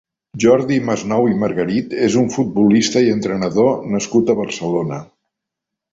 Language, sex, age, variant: Catalan, male, 70-79, Central